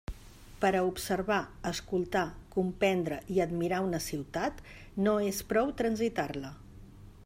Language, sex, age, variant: Catalan, female, 50-59, Central